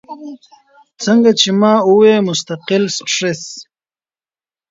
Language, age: Pashto, 30-39